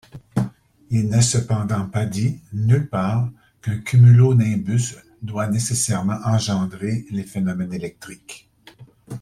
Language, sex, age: French, male, 60-69